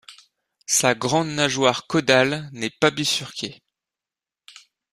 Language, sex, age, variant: French, male, 19-29, Français de métropole